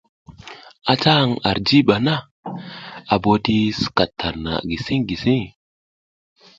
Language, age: South Giziga, 19-29